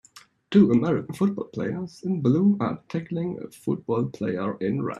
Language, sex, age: English, male, 19-29